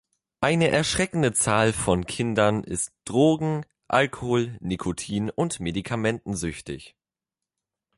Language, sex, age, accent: German, male, under 19, Deutschland Deutsch